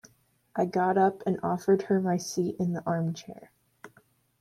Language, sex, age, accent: English, female, under 19, United States English